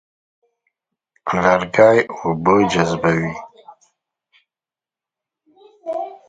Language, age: Pashto, 30-39